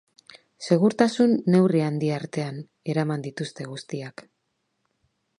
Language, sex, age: Basque, female, 40-49